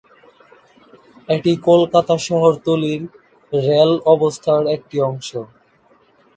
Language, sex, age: Bengali, male, 19-29